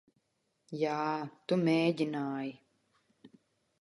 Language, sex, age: Latvian, female, 50-59